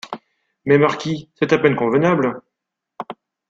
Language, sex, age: French, male, 40-49